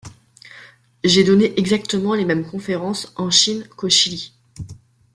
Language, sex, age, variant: French, female, 19-29, Français de métropole